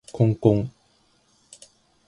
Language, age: Japanese, 19-29